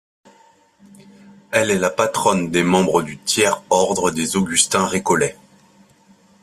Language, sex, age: French, male, 30-39